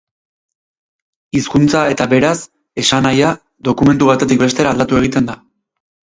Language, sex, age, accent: Basque, male, 30-39, Erdialdekoa edo Nafarra (Gipuzkoa, Nafarroa)